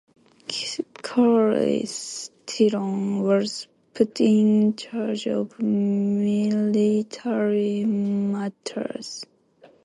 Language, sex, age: English, female, 19-29